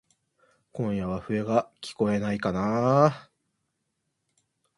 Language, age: Japanese, 19-29